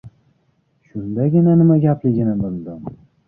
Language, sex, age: Uzbek, male, 19-29